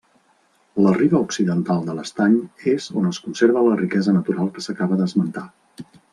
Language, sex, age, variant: Catalan, male, 50-59, Central